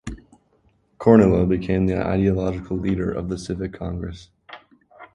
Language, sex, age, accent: English, male, 19-29, United States English